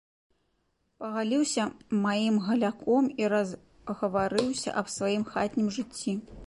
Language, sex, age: Belarusian, female, 30-39